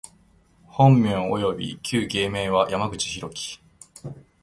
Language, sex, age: Japanese, male, 30-39